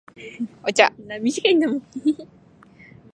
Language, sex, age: Japanese, female, 19-29